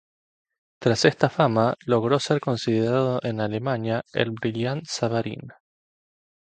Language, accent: Spanish, Rioplatense: Argentina, Uruguay, este de Bolivia, Paraguay